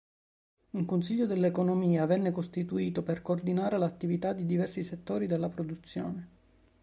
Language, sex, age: Italian, male, 30-39